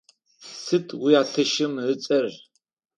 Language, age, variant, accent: Adyghe, 60-69, Адыгабзэ (Кирил, пстэумэ зэдыряе), Кıэмгуй (Çemguy)